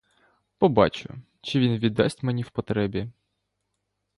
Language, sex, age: Ukrainian, male, 19-29